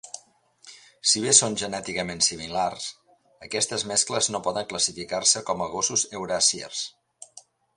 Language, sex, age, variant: Catalan, male, 60-69, Central